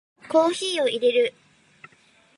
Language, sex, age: Japanese, female, 19-29